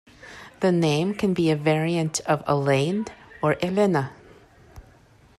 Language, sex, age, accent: English, female, 40-49, United States English